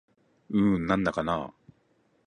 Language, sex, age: Japanese, male, 40-49